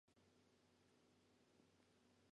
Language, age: English, 19-29